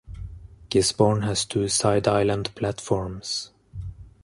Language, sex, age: English, male, 30-39